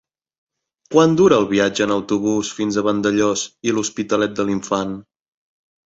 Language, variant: Catalan, Central